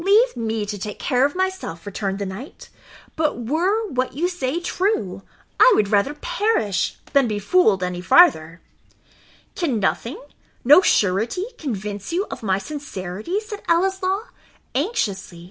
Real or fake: real